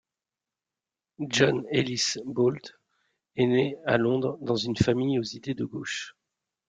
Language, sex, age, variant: French, male, 40-49, Français de métropole